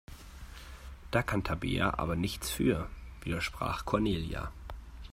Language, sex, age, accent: German, male, 19-29, Deutschland Deutsch